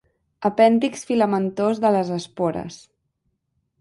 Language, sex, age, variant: Catalan, female, under 19, Central